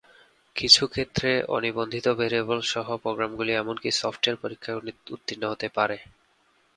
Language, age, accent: Bengali, 19-29, প্রমিত